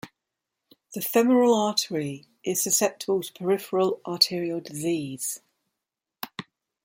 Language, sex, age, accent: English, female, 50-59, England English